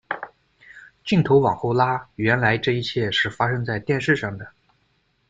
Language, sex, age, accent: Chinese, male, 30-39, 出生地：江苏省